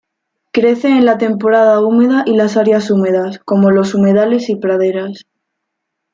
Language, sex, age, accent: Spanish, female, under 19, España: Sur peninsular (Andalucia, Extremadura, Murcia)